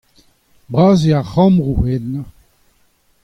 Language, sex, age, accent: Breton, male, 60-69, Kerneveg